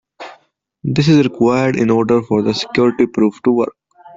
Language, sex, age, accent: English, male, 19-29, India and South Asia (India, Pakistan, Sri Lanka)